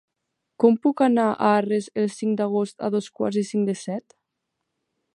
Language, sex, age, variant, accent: Catalan, female, 19-29, Central, central; nord-occidental; septentrional